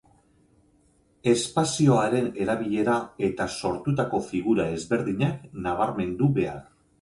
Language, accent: Basque, Mendebalekoa (Araba, Bizkaia, Gipuzkoako mendebaleko herri batzuk)